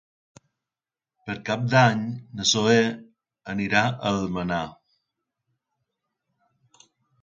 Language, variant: Catalan, Balear